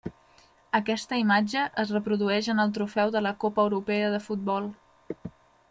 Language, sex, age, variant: Catalan, female, 19-29, Central